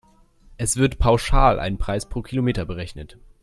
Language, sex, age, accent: German, male, 19-29, Deutschland Deutsch